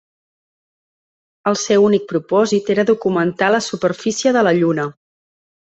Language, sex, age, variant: Catalan, female, 30-39, Central